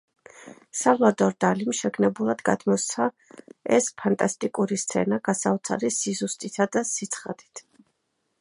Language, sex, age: Georgian, female, 30-39